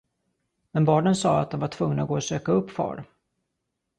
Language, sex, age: Swedish, male, 40-49